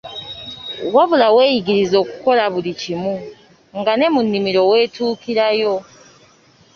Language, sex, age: Ganda, female, 19-29